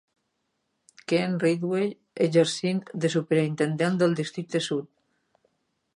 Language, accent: Catalan, valencià